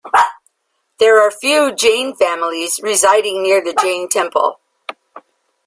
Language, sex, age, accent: English, female, 60-69, United States English